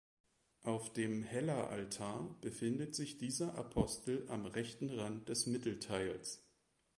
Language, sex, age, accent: German, male, 30-39, Deutschland Deutsch